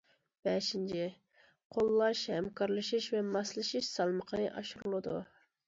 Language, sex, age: Uyghur, female, 30-39